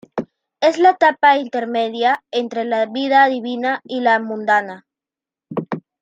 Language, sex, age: Spanish, female, 30-39